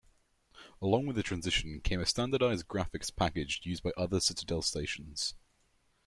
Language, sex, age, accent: English, male, under 19, England English